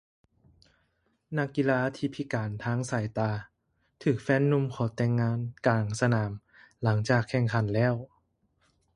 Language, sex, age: Lao, male, 19-29